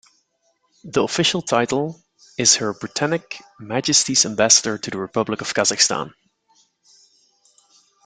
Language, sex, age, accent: English, male, 30-39, United States English